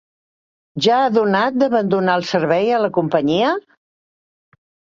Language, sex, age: Catalan, female, 60-69